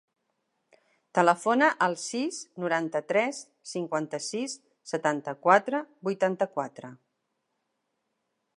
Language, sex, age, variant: Catalan, female, 60-69, Central